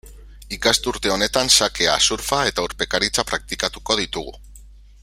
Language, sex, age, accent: Basque, male, 30-39, Mendebalekoa (Araba, Bizkaia, Gipuzkoako mendebaleko herri batzuk)